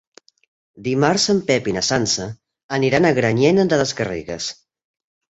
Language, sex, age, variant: Catalan, male, under 19, Central